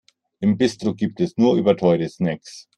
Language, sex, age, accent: German, male, 50-59, Deutschland Deutsch